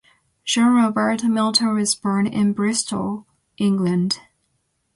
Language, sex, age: English, female, 19-29